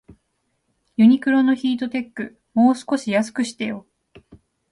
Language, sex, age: Japanese, female, 19-29